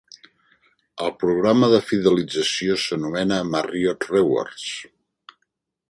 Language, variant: Catalan, Central